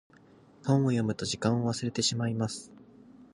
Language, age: Japanese, 19-29